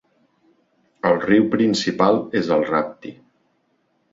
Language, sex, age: Catalan, male, 40-49